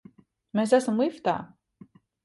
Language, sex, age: Latvian, female, 30-39